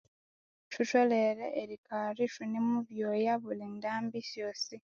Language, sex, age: Konzo, female, 19-29